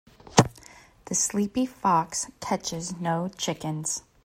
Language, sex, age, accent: English, female, 40-49, United States English